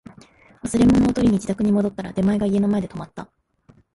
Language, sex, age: Japanese, female, 19-29